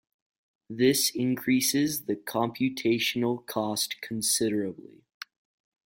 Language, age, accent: English, under 19, United States English